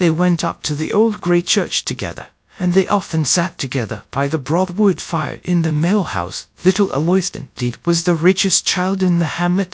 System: TTS, GradTTS